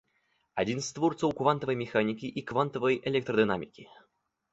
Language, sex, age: Belarusian, male, 19-29